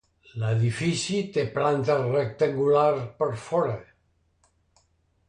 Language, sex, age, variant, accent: Catalan, male, 70-79, Central, central